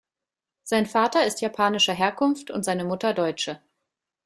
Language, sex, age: German, female, 30-39